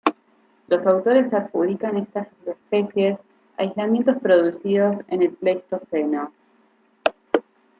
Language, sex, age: Spanish, female, 19-29